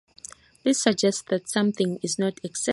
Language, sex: English, female